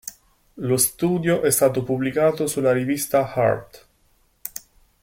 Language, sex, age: Italian, male, 19-29